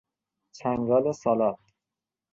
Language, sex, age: Persian, male, 19-29